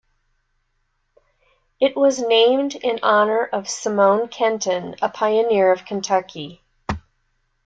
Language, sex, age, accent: English, female, 50-59, United States English